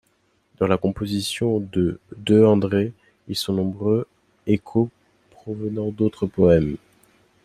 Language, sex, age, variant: French, male, 19-29, Français de métropole